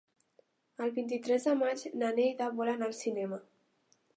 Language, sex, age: Catalan, female, under 19